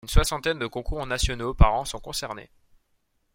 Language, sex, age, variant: French, male, 19-29, Français de métropole